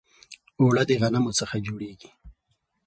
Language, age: Pashto, 30-39